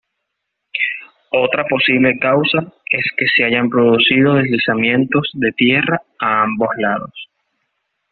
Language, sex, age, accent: Spanish, male, 19-29, Caribe: Cuba, Venezuela, Puerto Rico, República Dominicana, Panamá, Colombia caribeña, México caribeño, Costa del golfo de México